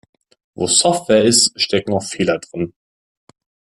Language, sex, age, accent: German, male, 19-29, Deutschland Deutsch